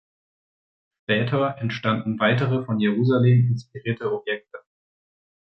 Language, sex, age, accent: German, male, 30-39, Deutschland Deutsch